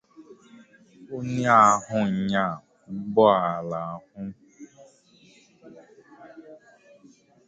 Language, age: Igbo, 19-29